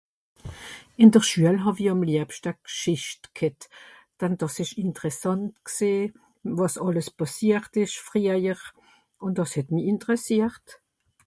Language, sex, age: Swiss German, female, 60-69